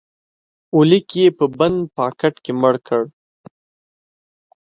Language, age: Pashto, 19-29